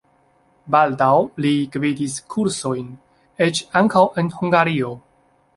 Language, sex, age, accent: Esperanto, male, 30-39, Internacia